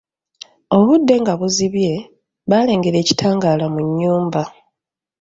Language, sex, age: Ganda, female, 30-39